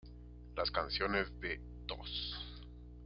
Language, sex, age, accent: Spanish, male, 30-39, Andino-Pacífico: Colombia, Perú, Ecuador, oeste de Bolivia y Venezuela andina